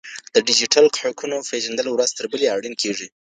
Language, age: Pashto, 30-39